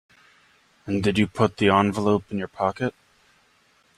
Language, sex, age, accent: English, male, 19-29, United States English